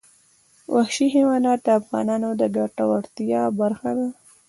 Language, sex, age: Pashto, female, 19-29